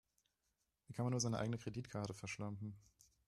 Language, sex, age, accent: German, male, 19-29, Deutschland Deutsch